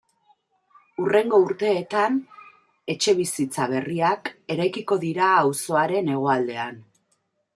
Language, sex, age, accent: Basque, female, 50-59, Mendebalekoa (Araba, Bizkaia, Gipuzkoako mendebaleko herri batzuk)